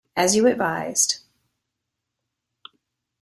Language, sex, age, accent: English, female, 50-59, United States English